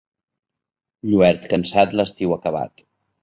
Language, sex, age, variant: Catalan, male, 40-49, Nord-Occidental